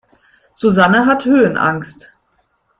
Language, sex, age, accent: German, female, 50-59, Deutschland Deutsch